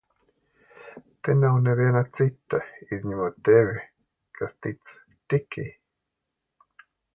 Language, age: Latvian, 50-59